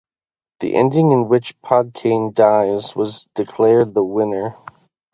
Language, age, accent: English, 19-29, United States English; midwest